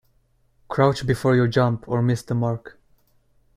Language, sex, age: English, male, 19-29